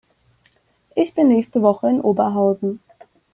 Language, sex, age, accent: German, female, 19-29, Deutschland Deutsch